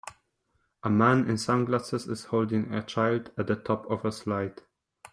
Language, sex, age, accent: English, male, 19-29, United States English